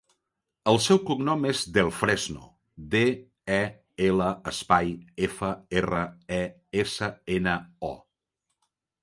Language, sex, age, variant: Catalan, male, 40-49, Central